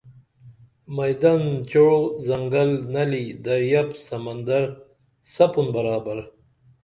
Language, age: Dameli, 40-49